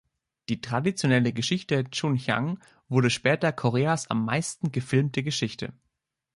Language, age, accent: German, 19-29, Deutschland Deutsch